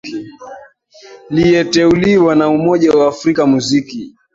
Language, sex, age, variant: Swahili, female, 19-29, Kiswahili Sanifu (EA)